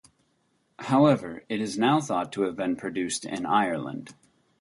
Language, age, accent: English, 30-39, United States English